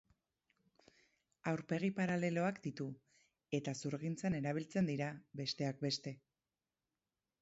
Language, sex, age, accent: Basque, female, 30-39, Erdialdekoa edo Nafarra (Gipuzkoa, Nafarroa)